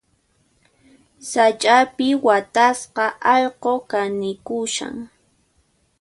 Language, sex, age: Puno Quechua, female, 19-29